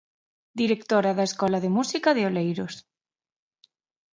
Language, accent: Galician, Atlántico (seseo e gheada)